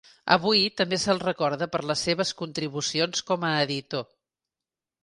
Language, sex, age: Catalan, female, 50-59